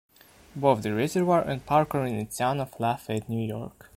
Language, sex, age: English, male, 19-29